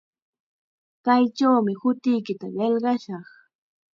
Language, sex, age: Chiquián Ancash Quechua, female, 19-29